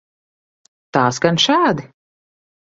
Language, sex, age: Latvian, female, 19-29